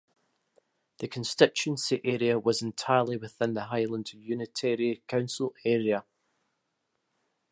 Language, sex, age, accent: English, male, 30-39, Scottish English